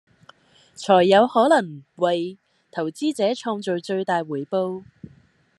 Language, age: Cantonese, 19-29